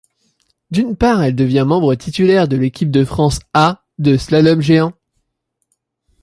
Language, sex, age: French, male, under 19